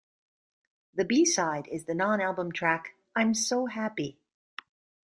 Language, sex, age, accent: English, female, 40-49, United States English